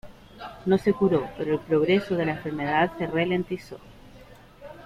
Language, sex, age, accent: Spanish, female, 40-49, Chileno: Chile, Cuyo